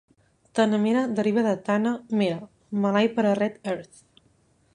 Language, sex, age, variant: Catalan, female, 19-29, Central